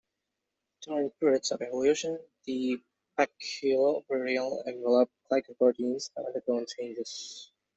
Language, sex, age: English, male, under 19